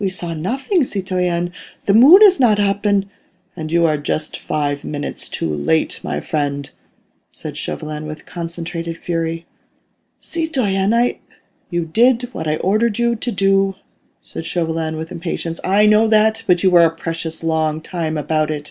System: none